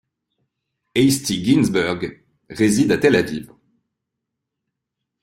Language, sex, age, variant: French, male, 30-39, Français de métropole